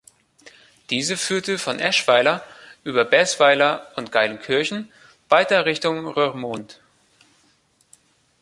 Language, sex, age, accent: German, male, 19-29, Deutschland Deutsch